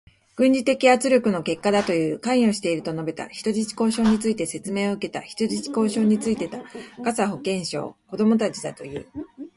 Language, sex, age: Japanese, female, 40-49